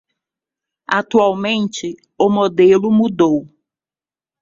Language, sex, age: Portuguese, female, 40-49